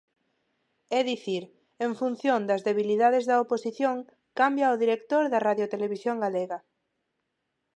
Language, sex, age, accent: Galician, female, 30-39, Neofalante